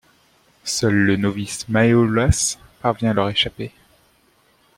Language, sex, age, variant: French, male, 19-29, Français de métropole